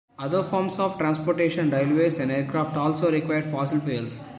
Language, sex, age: English, male, 19-29